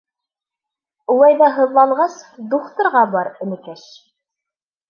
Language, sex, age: Bashkir, female, 19-29